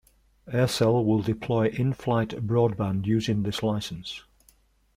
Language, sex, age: English, male, 60-69